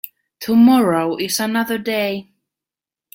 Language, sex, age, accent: English, female, 19-29, England English